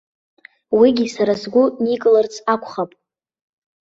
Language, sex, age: Abkhazian, female, under 19